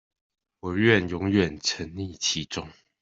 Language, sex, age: Chinese, male, 30-39